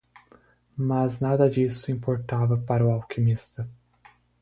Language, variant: Portuguese, Portuguese (Brasil)